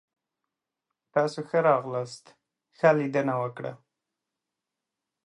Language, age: Pashto, 30-39